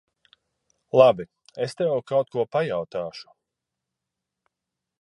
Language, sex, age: Latvian, male, 40-49